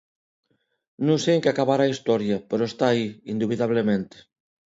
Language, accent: Galician, Neofalante